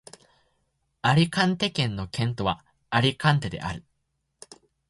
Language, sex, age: Japanese, male, 19-29